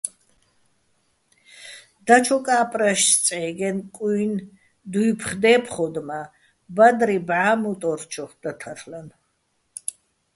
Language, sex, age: Bats, female, 60-69